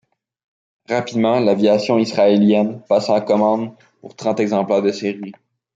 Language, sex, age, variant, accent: French, male, 19-29, Français d'Amérique du Nord, Français du Canada